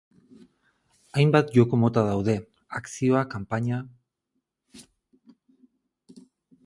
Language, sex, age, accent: Basque, male, 40-49, Erdialdekoa edo Nafarra (Gipuzkoa, Nafarroa)